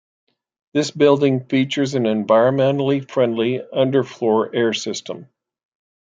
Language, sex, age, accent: English, male, 60-69, United States English